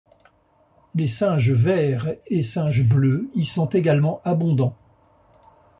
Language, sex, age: French, male, 60-69